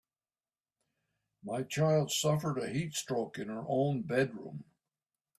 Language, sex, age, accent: English, male, 70-79, Canadian English